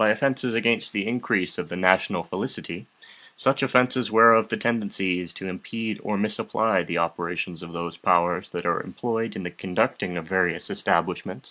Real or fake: real